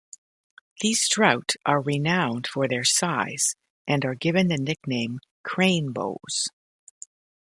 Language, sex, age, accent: English, female, 60-69, Canadian English